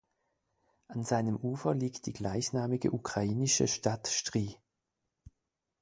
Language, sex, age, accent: German, male, 40-49, Schweizerdeutsch